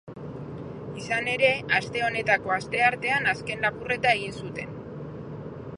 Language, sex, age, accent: Basque, female, 40-49, Mendebalekoa (Araba, Bizkaia, Gipuzkoako mendebaleko herri batzuk)